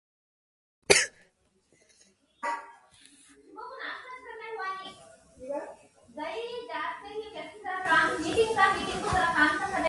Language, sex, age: Hindi, female, 19-29